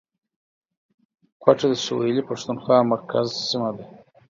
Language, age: Pashto, 30-39